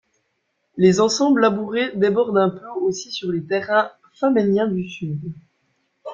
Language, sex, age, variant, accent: French, male, 19-29, Français d'Europe, Français de Suisse